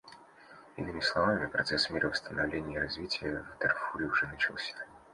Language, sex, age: Russian, male, 19-29